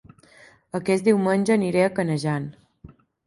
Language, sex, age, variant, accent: Catalan, female, 19-29, Balear, mallorquí